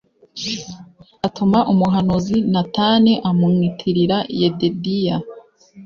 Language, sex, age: Kinyarwanda, female, 19-29